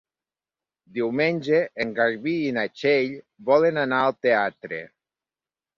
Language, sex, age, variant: Catalan, male, 40-49, Nord-Occidental